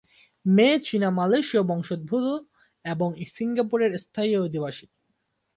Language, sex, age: Bengali, male, 19-29